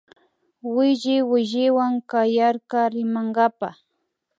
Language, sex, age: Imbabura Highland Quichua, female, under 19